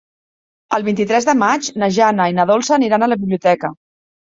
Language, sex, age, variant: Catalan, female, 40-49, Central